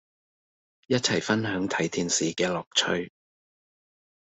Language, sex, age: Cantonese, male, 50-59